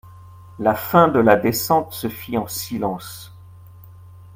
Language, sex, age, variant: French, male, 40-49, Français de métropole